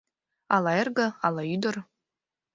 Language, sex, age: Mari, female, 19-29